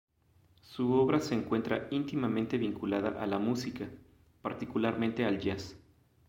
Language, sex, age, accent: Spanish, male, 30-39, México